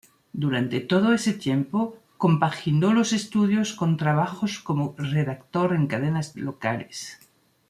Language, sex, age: Spanish, female, 60-69